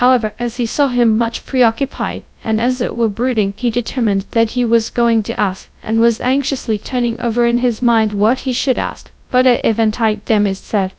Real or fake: fake